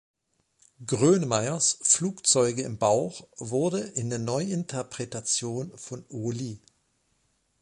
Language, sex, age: German, male, 40-49